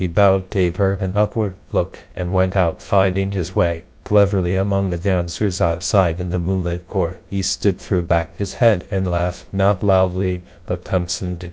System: TTS, GlowTTS